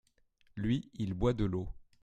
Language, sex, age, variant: French, male, 30-39, Français de métropole